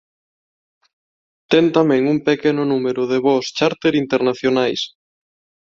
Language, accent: Galician, Neofalante